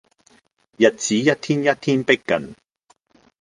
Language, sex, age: Cantonese, male, 50-59